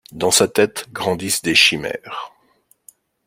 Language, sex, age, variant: French, male, 40-49, Français de métropole